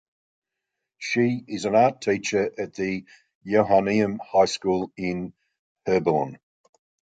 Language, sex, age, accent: English, male, 60-69, Australian English